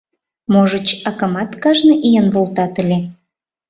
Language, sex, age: Mari, female, 30-39